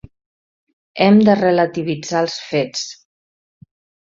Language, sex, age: Catalan, female, 60-69